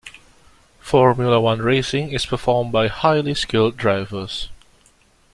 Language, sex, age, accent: English, male, 19-29, Singaporean English